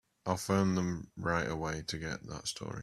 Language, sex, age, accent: English, male, 19-29, England English